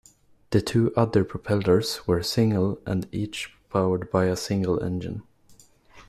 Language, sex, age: English, male, under 19